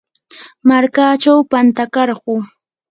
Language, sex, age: Yanahuanca Pasco Quechua, female, 19-29